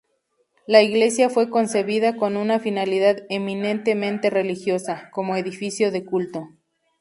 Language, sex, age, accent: Spanish, female, 30-39, México